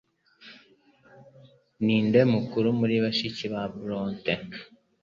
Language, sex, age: Kinyarwanda, male, 19-29